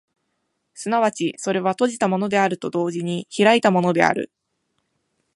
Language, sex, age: Japanese, female, 19-29